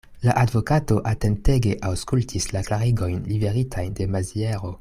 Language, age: Esperanto, 19-29